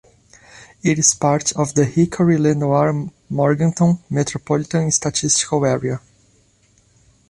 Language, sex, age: English, male, 30-39